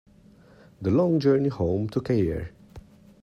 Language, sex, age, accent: English, male, 30-39, England English